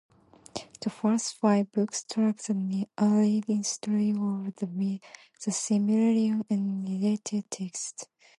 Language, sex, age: English, female, 19-29